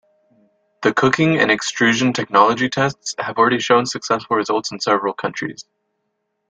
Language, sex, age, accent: English, male, under 19, United States English